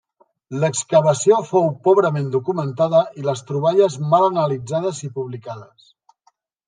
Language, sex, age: Catalan, male, 50-59